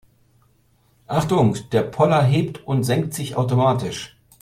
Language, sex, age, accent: German, male, 50-59, Deutschland Deutsch